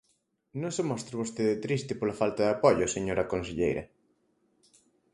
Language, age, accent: Galician, 19-29, Oriental (común en zona oriental)